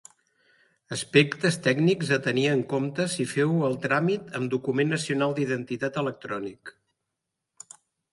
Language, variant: Catalan, Central